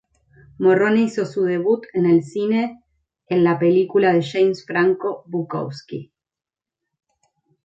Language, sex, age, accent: Spanish, female, 40-49, Rioplatense: Argentina, Uruguay, este de Bolivia, Paraguay